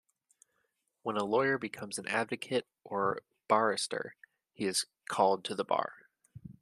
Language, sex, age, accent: English, male, 19-29, United States English